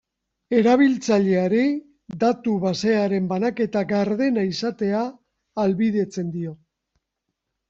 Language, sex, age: Basque, male, 50-59